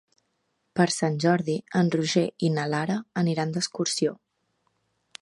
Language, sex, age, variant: Catalan, female, 19-29, Central